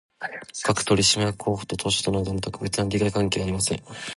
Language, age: Japanese, 19-29